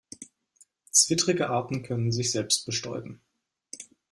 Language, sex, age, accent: German, male, 19-29, Deutschland Deutsch